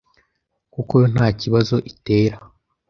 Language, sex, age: Kinyarwanda, male, under 19